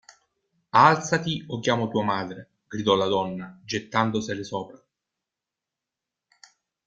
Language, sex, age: Italian, male, 40-49